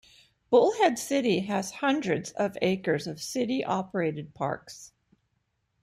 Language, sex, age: English, female, 60-69